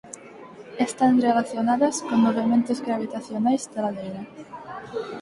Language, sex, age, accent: Galician, female, 19-29, Neofalante